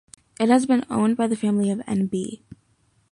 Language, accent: English, United States English